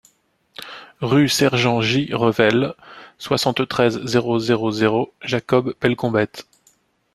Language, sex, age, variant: French, male, 40-49, Français de métropole